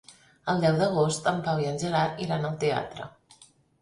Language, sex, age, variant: Catalan, female, 50-59, Central